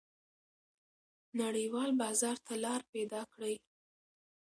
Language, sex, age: Pashto, female, under 19